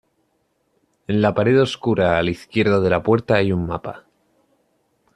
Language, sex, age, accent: Spanish, male, 19-29, España: Sur peninsular (Andalucia, Extremadura, Murcia)